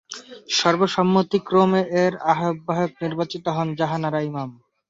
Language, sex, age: Bengali, male, 19-29